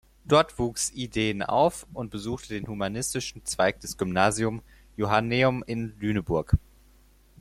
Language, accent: German, Deutschland Deutsch